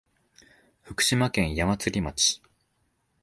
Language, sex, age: Japanese, male, 19-29